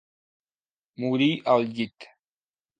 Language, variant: Catalan, Septentrional